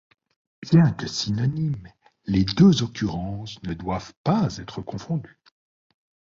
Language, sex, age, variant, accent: French, male, 40-49, Français d'Europe, Français de Suisse